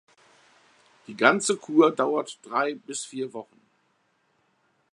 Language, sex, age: German, male, 60-69